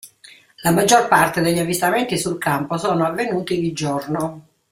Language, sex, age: Italian, female, 60-69